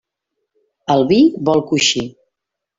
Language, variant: Catalan, Central